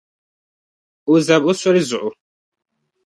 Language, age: Dagbani, 19-29